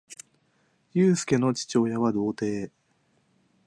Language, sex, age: Japanese, male, 19-29